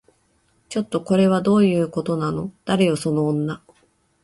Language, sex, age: Japanese, female, 40-49